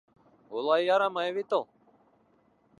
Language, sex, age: Bashkir, male, 19-29